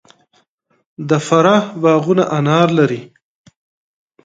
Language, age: Pashto, 30-39